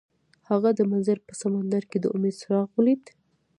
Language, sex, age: Pashto, female, 19-29